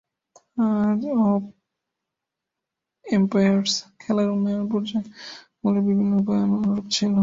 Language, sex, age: Bengali, male, 19-29